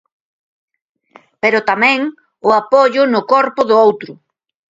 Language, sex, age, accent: Galician, female, 60-69, Normativo (estándar)